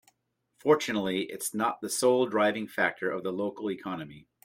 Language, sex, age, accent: English, male, 50-59, United States English